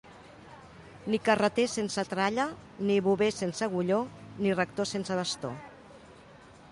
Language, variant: Catalan, Central